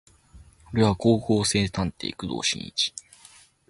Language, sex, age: Japanese, male, 19-29